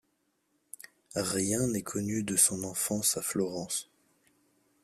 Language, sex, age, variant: French, male, 19-29, Français de métropole